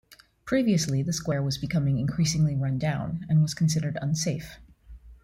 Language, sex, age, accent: English, female, 30-39, United States English